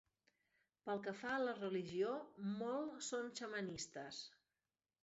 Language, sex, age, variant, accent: Catalan, female, 50-59, Central, central